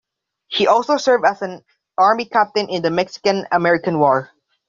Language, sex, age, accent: English, male, under 19, Filipino